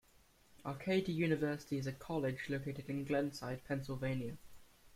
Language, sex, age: English, male, under 19